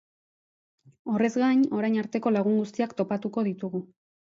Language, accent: Basque, Erdialdekoa edo Nafarra (Gipuzkoa, Nafarroa)